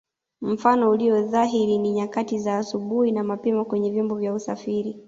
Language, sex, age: Swahili, female, 19-29